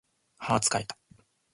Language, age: Japanese, 19-29